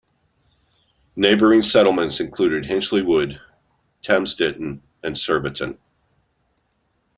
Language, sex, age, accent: English, male, 50-59, United States English